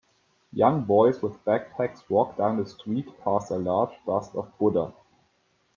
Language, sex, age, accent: English, male, 19-29, United States English